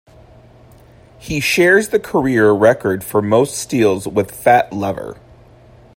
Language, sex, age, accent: English, male, 19-29, United States English